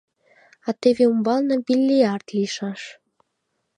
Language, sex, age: Mari, female, 19-29